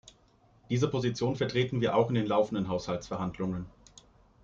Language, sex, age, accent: German, male, 19-29, Deutschland Deutsch